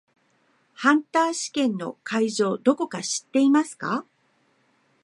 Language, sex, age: Japanese, female, 50-59